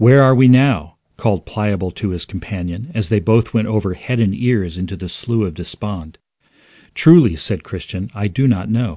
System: none